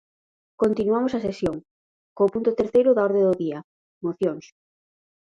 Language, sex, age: Galician, female, 19-29